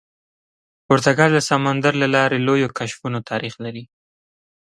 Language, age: Pashto, 19-29